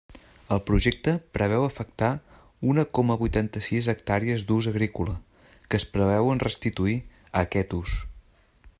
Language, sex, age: Catalan, male, 30-39